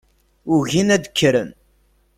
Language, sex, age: Kabyle, male, 30-39